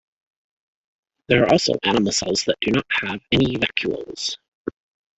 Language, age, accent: English, 30-39, Canadian English